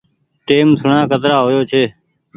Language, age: Goaria, 19-29